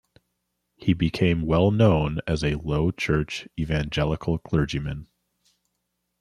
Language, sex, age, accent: English, male, 30-39, United States English